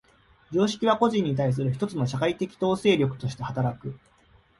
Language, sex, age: Japanese, male, 30-39